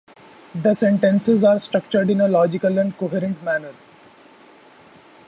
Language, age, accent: English, 19-29, India and South Asia (India, Pakistan, Sri Lanka)